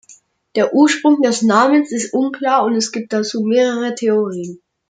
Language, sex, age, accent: German, male, under 19, Deutschland Deutsch